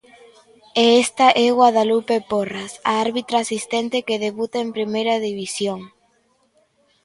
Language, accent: Galician, Normativo (estándar)